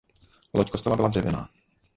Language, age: Czech, 30-39